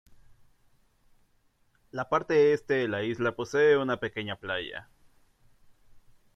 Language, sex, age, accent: Spanish, male, 30-39, México